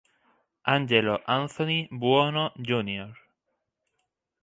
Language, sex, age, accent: Spanish, male, 19-29, España: Islas Canarias